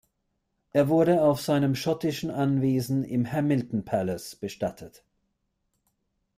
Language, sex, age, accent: German, male, 40-49, Österreichisches Deutsch